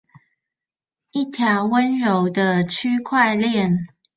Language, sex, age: Chinese, female, 30-39